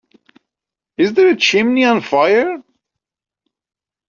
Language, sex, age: English, male, 40-49